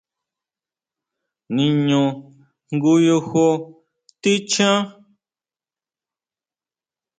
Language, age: Huautla Mazatec, 19-29